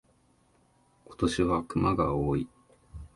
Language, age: Japanese, 19-29